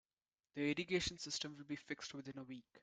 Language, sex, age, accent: English, male, under 19, India and South Asia (India, Pakistan, Sri Lanka)